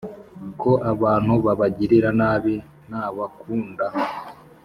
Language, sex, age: Kinyarwanda, male, 19-29